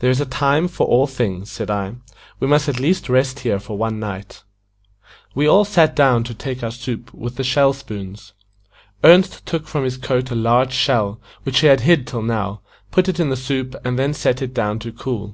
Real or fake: real